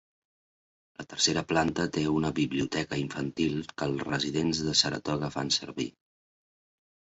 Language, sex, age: Catalan, male, 40-49